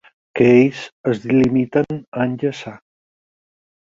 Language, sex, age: Catalan, male, 50-59